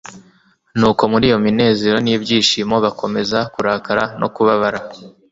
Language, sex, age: Kinyarwanda, male, 19-29